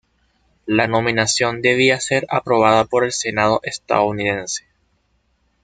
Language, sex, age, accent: Spanish, male, 19-29, Caribe: Cuba, Venezuela, Puerto Rico, República Dominicana, Panamá, Colombia caribeña, México caribeño, Costa del golfo de México